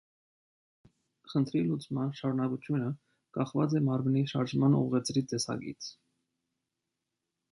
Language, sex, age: Armenian, male, 19-29